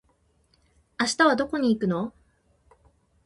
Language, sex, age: Japanese, female, 19-29